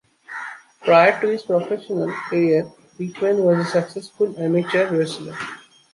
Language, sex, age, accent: English, male, 19-29, India and South Asia (India, Pakistan, Sri Lanka)